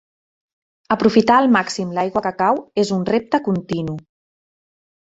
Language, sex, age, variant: Catalan, female, 40-49, Central